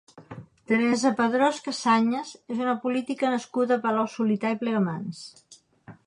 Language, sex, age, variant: Catalan, female, 60-69, Central